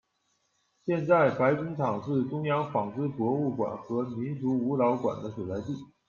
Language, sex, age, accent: Chinese, male, 19-29, 出生地：辽宁省